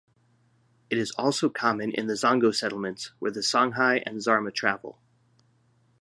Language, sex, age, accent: English, male, 50-59, United States English